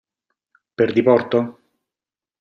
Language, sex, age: Italian, male, 40-49